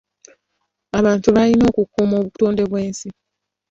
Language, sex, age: Ganda, female, 19-29